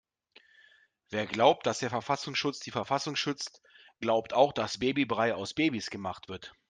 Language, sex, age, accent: German, male, 40-49, Deutschland Deutsch